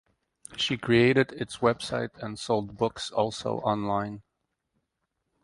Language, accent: English, United States English